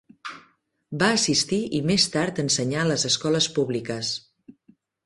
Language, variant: Catalan, Central